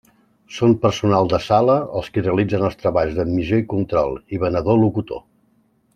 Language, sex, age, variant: Catalan, male, 40-49, Central